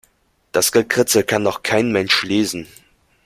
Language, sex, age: German, male, 19-29